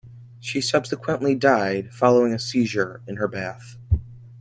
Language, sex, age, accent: English, male, under 19, United States English